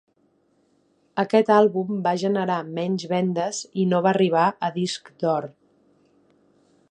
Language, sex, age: Catalan, female, 19-29